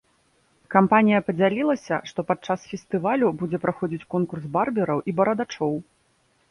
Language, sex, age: Belarusian, female, 30-39